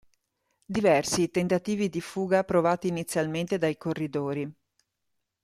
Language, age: Italian, 50-59